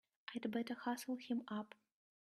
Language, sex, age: English, female, 19-29